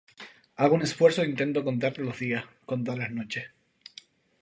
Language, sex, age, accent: Spanish, male, 19-29, España: Islas Canarias